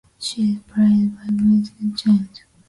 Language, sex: English, female